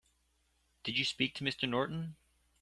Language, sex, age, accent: English, male, 19-29, United States English